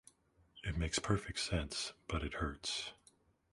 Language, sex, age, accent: English, male, 40-49, United States English